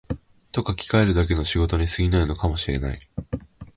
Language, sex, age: Japanese, male, 19-29